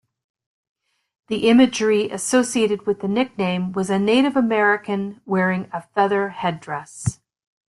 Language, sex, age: English, female, 60-69